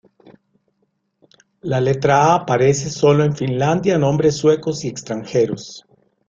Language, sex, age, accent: Spanish, male, 50-59, América central